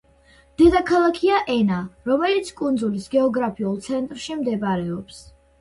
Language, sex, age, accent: Georgian, female, under 19, მშვიდი